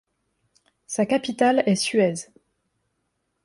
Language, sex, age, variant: French, female, 19-29, Français de métropole